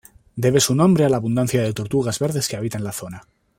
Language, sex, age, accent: Spanish, male, 19-29, España: Centro-Sur peninsular (Madrid, Toledo, Castilla-La Mancha)